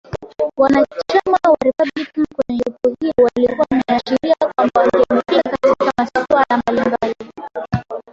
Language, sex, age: Swahili, female, 19-29